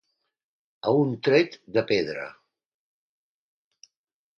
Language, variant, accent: Catalan, Central, central